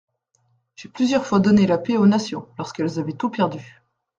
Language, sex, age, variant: French, female, 40-49, Français de métropole